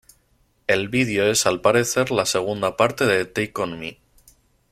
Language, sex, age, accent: Spanish, male, 19-29, España: Centro-Sur peninsular (Madrid, Toledo, Castilla-La Mancha)